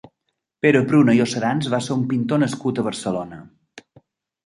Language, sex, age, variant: Catalan, male, 40-49, Balear